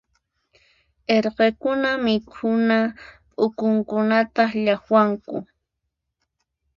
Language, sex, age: Puno Quechua, female, 30-39